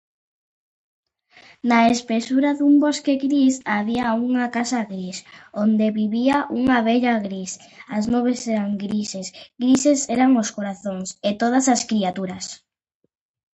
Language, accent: Spanish, España: Norte peninsular (Asturias, Castilla y León, Cantabria, País Vasco, Navarra, Aragón, La Rioja, Guadalajara, Cuenca)